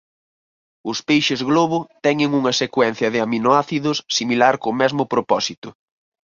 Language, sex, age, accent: Galician, male, 19-29, Normativo (estándar)